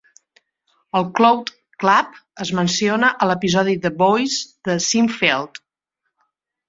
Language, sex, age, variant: Catalan, female, 50-59, Central